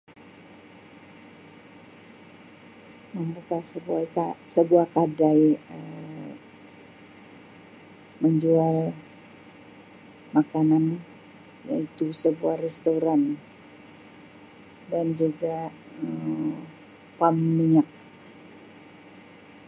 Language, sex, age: Sabah Malay, female, 60-69